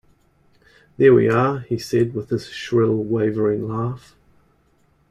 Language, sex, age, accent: English, male, 40-49, New Zealand English